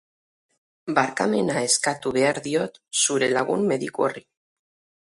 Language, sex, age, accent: Basque, female, 40-49, Mendebalekoa (Araba, Bizkaia, Gipuzkoako mendebaleko herri batzuk)